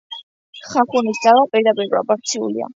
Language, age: Georgian, under 19